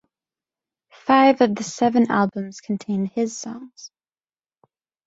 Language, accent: English, United States English